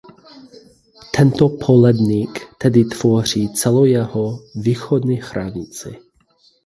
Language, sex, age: Czech, male, 19-29